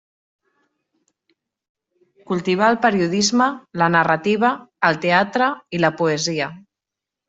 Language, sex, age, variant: Catalan, female, 40-49, Central